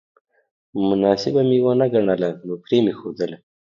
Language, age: Pashto, 30-39